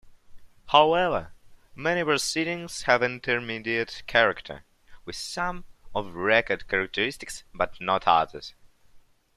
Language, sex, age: English, male, under 19